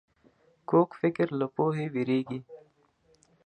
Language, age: Pashto, 30-39